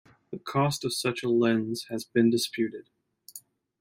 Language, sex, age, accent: English, male, 30-39, United States English